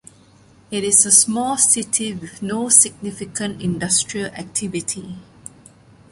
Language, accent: English, Malaysian English